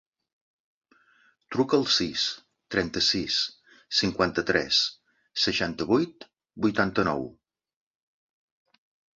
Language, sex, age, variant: Catalan, male, 60-69, Central